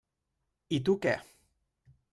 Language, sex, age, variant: Catalan, male, 19-29, Central